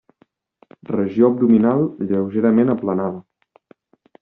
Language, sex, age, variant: Catalan, male, 19-29, Central